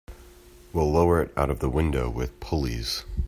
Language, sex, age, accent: English, male, 19-29, United States English